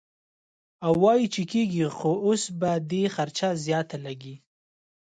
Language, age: Pashto, 30-39